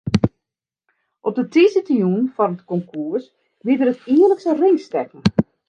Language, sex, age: Western Frisian, female, 40-49